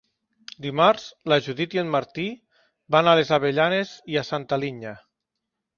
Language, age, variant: Catalan, 30-39, Nord-Occidental